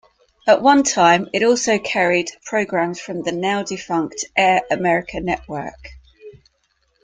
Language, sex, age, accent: English, female, 50-59, England English